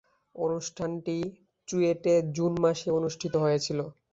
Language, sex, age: Bengali, male, under 19